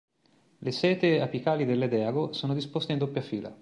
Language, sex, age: Italian, male, 40-49